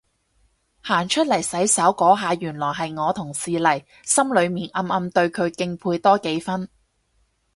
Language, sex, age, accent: Cantonese, female, 30-39, 广州音